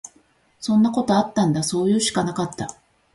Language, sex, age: Japanese, female, 50-59